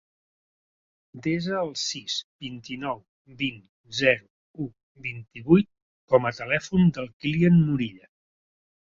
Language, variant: Catalan, Central